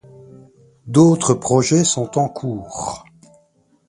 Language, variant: French, Français de métropole